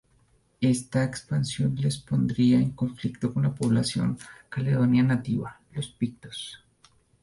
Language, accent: Spanish, Andino-Pacífico: Colombia, Perú, Ecuador, oeste de Bolivia y Venezuela andina